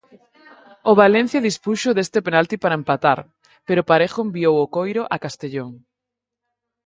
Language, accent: Galician, Normativo (estándar)